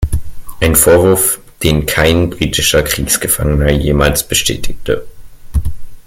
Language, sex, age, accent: German, male, under 19, Deutschland Deutsch